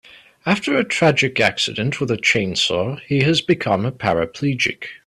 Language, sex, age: English, male, 19-29